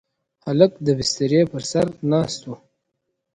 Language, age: Pashto, 30-39